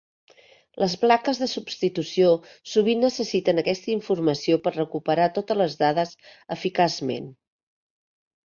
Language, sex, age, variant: Catalan, female, 50-59, Central